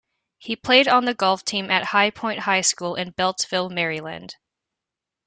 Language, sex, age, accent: English, female, 19-29, Canadian English